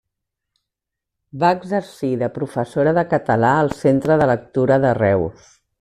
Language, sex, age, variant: Catalan, female, 50-59, Central